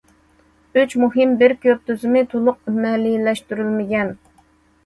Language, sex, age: Uyghur, female, 30-39